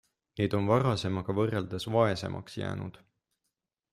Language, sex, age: Estonian, male, 30-39